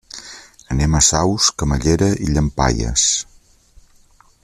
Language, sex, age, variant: Catalan, male, 50-59, Central